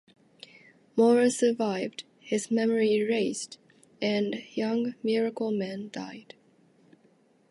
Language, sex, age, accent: English, female, 19-29, United States English